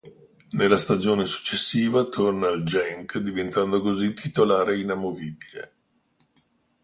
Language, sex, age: Italian, male, 60-69